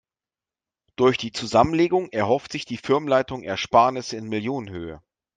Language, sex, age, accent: German, male, 40-49, Deutschland Deutsch